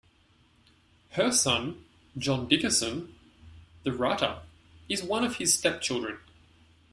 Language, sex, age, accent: English, male, 30-39, Australian English